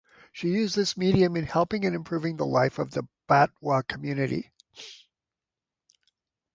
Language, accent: English, United States English